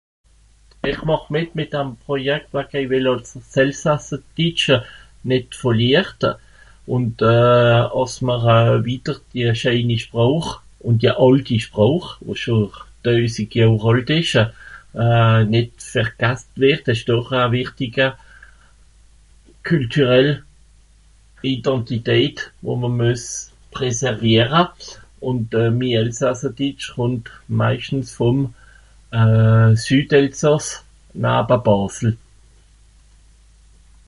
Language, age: Swiss German, 50-59